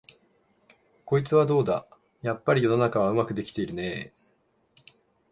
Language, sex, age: Japanese, male, 19-29